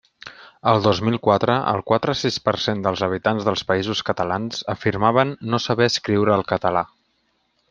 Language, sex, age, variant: Catalan, male, 30-39, Central